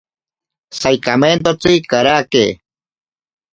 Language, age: Ashéninka Perené, 40-49